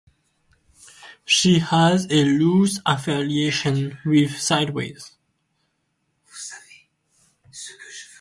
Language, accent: English, Southern African (South Africa, Zimbabwe, Namibia)